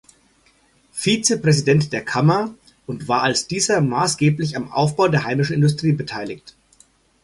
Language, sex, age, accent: German, male, 40-49, Deutschland Deutsch